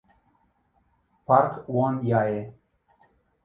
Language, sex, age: Italian, male, 50-59